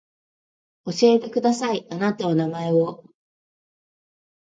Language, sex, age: Japanese, female, 50-59